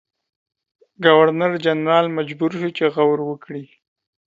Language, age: Pashto, 30-39